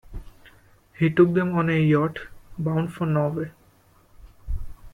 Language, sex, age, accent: English, male, 19-29, India and South Asia (India, Pakistan, Sri Lanka)